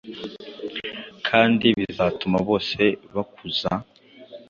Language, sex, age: Kinyarwanda, male, under 19